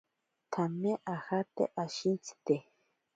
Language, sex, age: Ashéninka Perené, female, 19-29